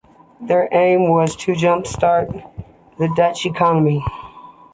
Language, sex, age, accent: English, female, 30-39, United States English